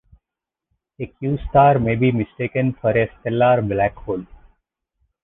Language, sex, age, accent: English, male, 30-39, United States English